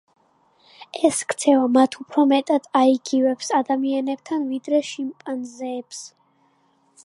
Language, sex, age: Georgian, female, 19-29